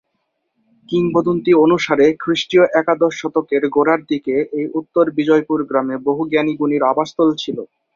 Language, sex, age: Bengali, male, 19-29